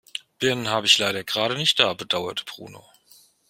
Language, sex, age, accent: German, male, 50-59, Deutschland Deutsch